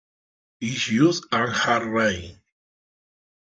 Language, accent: Spanish, Caribe: Cuba, Venezuela, Puerto Rico, República Dominicana, Panamá, Colombia caribeña, México caribeño, Costa del golfo de México